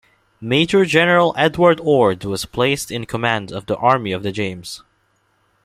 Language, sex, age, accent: English, male, 19-29, Filipino